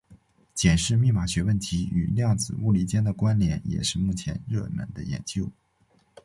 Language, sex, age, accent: Chinese, male, under 19, 出生地：黑龙江省